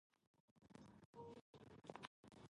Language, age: English, 19-29